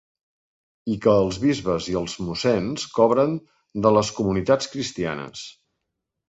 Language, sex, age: Catalan, male, 50-59